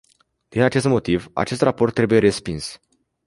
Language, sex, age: Romanian, male, 19-29